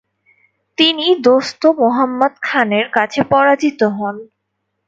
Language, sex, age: Bengali, female, 19-29